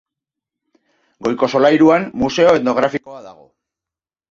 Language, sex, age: Basque, male, 40-49